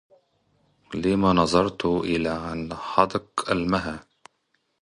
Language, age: Arabic, 30-39